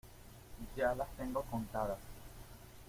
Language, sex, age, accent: Spanish, male, 30-39, Caribe: Cuba, Venezuela, Puerto Rico, República Dominicana, Panamá, Colombia caribeña, México caribeño, Costa del golfo de México